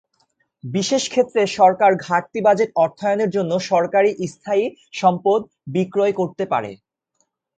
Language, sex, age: Bengali, male, 19-29